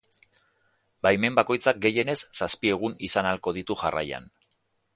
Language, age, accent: Basque, 40-49, Erdialdekoa edo Nafarra (Gipuzkoa, Nafarroa)